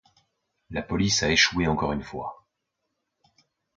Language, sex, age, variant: French, male, 30-39, Français de métropole